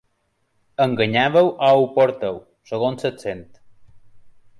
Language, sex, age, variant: Catalan, male, 30-39, Balear